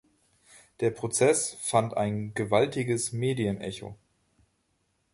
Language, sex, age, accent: German, male, 19-29, Deutschland Deutsch